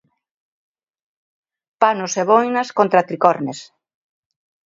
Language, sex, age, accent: Galician, female, 60-69, Normativo (estándar)